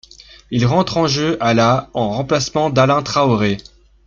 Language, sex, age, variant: French, male, 19-29, Français de métropole